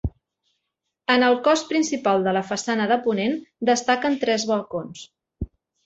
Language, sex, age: Catalan, female, 40-49